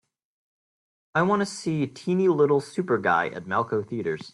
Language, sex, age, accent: English, male, 19-29, United States English